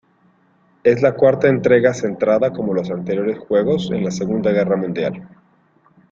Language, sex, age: Spanish, male, 40-49